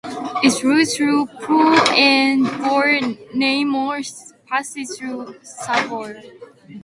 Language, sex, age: English, female, 19-29